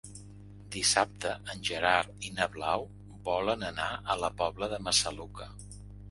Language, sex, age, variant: Catalan, male, 50-59, Central